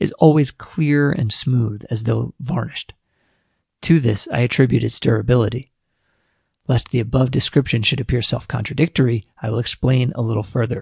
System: none